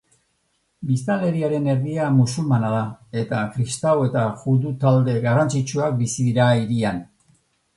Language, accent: Basque, Mendebalekoa (Araba, Bizkaia, Gipuzkoako mendebaleko herri batzuk)